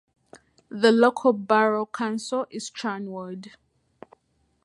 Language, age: English, 19-29